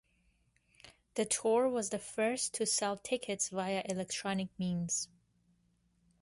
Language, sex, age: English, female, 30-39